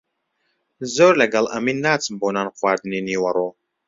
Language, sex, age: Central Kurdish, male, 19-29